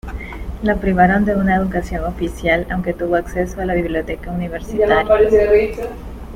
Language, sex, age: Spanish, female, 19-29